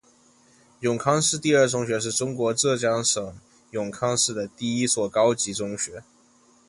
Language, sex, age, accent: Chinese, male, 19-29, 出生地：福建省